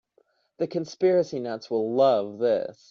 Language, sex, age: English, male, 19-29